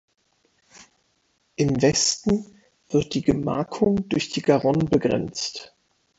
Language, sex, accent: German, male, Deutschland Deutsch